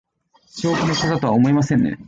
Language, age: Japanese, 19-29